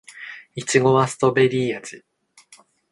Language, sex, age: Japanese, male, 19-29